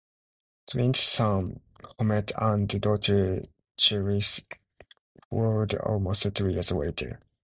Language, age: English, 19-29